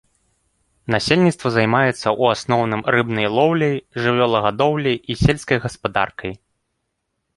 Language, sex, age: Belarusian, male, 19-29